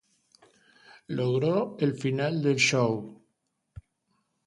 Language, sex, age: Spanish, male, 70-79